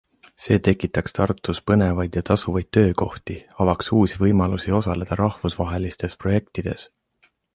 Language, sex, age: Estonian, male, 19-29